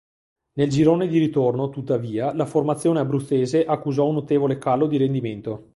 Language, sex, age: Italian, male, 30-39